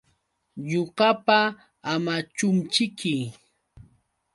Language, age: Yauyos Quechua, 30-39